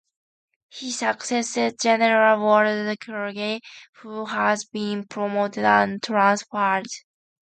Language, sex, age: English, female, 19-29